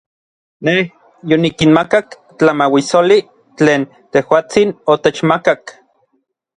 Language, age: Orizaba Nahuatl, 30-39